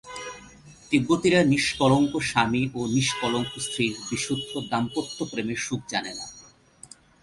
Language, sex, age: Bengali, male, 30-39